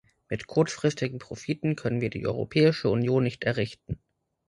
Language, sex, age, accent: German, male, 30-39, Deutschland Deutsch